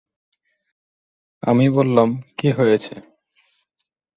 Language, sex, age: Bengali, male, under 19